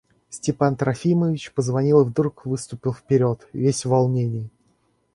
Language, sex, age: Russian, male, 19-29